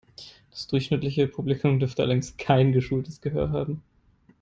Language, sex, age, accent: German, male, 19-29, Deutschland Deutsch